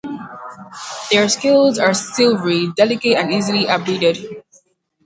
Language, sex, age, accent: English, female, 19-29, United States English